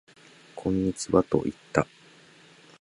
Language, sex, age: Japanese, male, 30-39